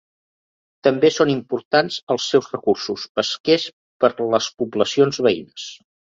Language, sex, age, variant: Catalan, male, 60-69, Central